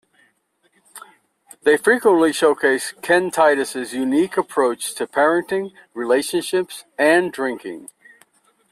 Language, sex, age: English, male, 60-69